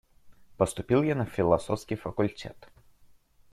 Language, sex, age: Russian, male, 19-29